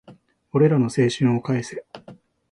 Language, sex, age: Japanese, male, 40-49